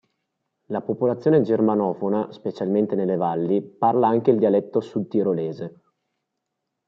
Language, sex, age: Italian, male, 30-39